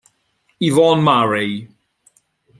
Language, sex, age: Italian, male, 60-69